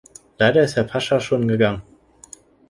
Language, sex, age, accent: German, male, 19-29, Deutschland Deutsch